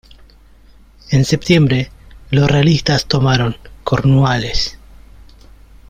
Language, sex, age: Spanish, male, 30-39